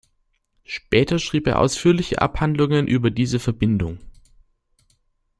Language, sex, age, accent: German, male, under 19, Deutschland Deutsch